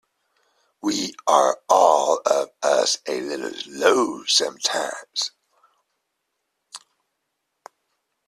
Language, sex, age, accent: English, male, 50-59, England English